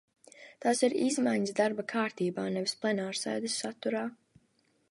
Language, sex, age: Latvian, female, under 19